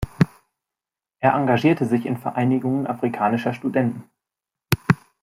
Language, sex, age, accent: German, male, 19-29, Deutschland Deutsch